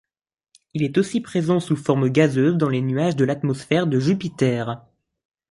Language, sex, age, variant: French, male, under 19, Français de métropole